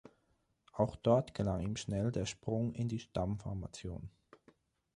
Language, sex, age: German, male, 19-29